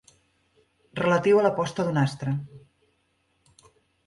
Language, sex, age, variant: Catalan, female, 40-49, Central